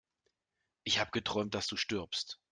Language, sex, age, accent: German, male, 40-49, Deutschland Deutsch